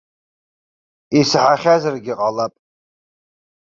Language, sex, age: Abkhazian, male, 40-49